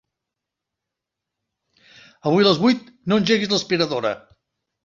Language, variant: Catalan, Septentrional